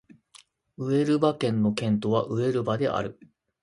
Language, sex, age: Japanese, male, 30-39